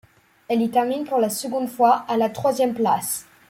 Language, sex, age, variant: French, male, under 19, Français de métropole